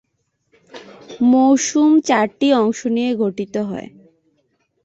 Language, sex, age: Bengali, female, 19-29